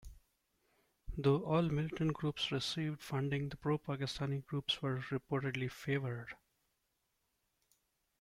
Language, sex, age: English, male, 40-49